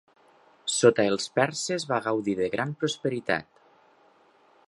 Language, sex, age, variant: Catalan, male, 40-49, Nord-Occidental